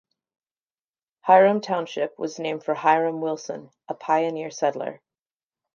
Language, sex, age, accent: English, female, 30-39, United States English